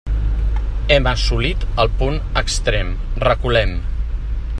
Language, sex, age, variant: Catalan, male, 40-49, Central